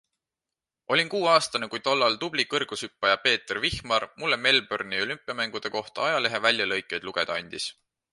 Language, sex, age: Estonian, male, 19-29